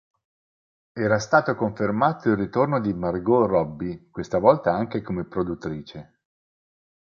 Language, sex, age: Italian, male, 40-49